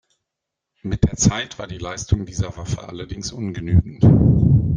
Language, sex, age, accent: German, male, 50-59, Deutschland Deutsch